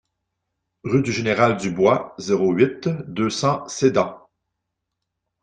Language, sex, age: French, male, 40-49